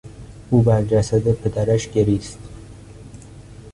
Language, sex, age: Persian, male, 19-29